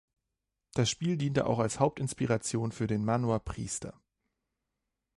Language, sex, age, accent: German, male, 30-39, Deutschland Deutsch